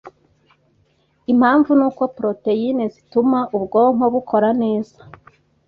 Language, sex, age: Kinyarwanda, female, 19-29